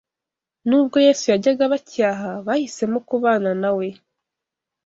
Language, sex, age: Kinyarwanda, female, 19-29